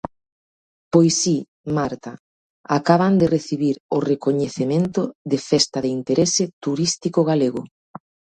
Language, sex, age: Galician, female, 30-39